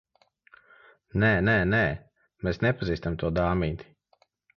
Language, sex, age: Latvian, male, 40-49